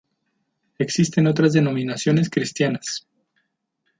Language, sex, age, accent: Spanish, male, 19-29, México